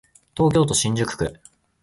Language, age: Japanese, 19-29